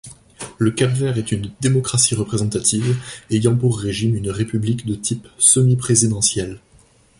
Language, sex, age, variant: French, male, 30-39, Français de métropole